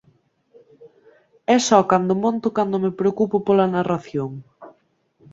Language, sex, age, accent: Galician, female, 19-29, Central (gheada)